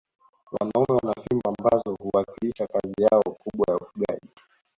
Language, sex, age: Swahili, male, 19-29